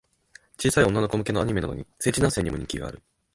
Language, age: Japanese, 19-29